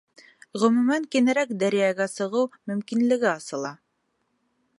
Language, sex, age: Bashkir, female, 19-29